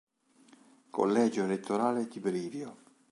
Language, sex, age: Italian, male, 50-59